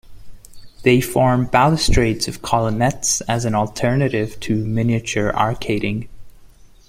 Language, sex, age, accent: English, male, 30-39, India and South Asia (India, Pakistan, Sri Lanka)